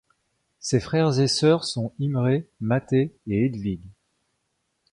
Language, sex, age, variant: French, male, 30-39, Français de métropole